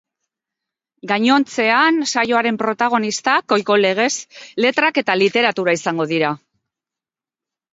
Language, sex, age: Basque, female, 50-59